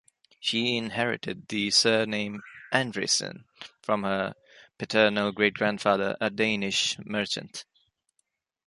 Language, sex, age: English, male, 19-29